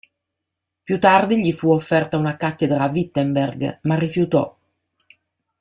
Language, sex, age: Italian, female, 40-49